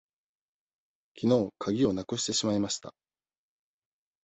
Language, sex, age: Japanese, male, 40-49